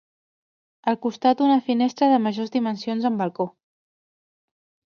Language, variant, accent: Catalan, Central, central